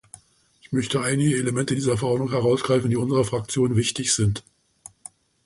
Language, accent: German, Deutschland Deutsch